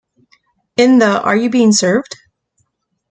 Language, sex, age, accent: English, female, 40-49, United States English